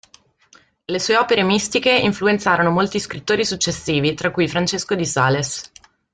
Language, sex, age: Italian, female, 19-29